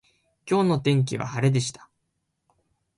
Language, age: Japanese, 19-29